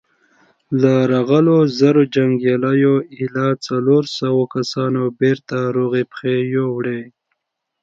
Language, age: Pashto, 19-29